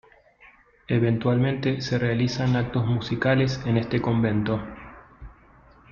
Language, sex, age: Spanish, male, 40-49